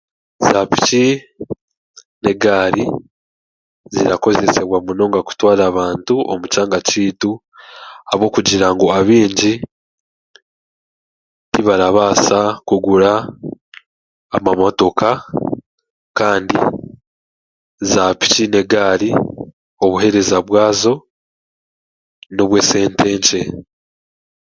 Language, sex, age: Chiga, male, 19-29